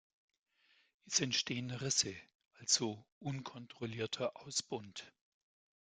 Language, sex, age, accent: German, male, 50-59, Deutschland Deutsch